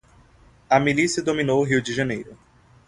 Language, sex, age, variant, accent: Portuguese, male, 19-29, Portuguese (Brasil), Nordestino